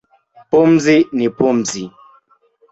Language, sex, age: Swahili, male, 19-29